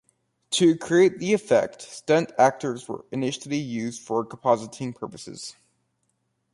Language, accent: English, United States English